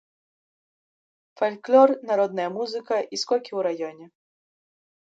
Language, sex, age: Belarusian, female, 19-29